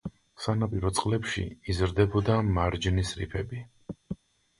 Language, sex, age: Georgian, male, 30-39